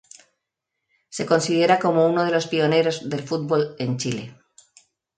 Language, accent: Spanish, España: Centro-Sur peninsular (Madrid, Toledo, Castilla-La Mancha)